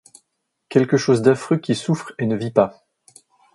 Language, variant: French, Français de métropole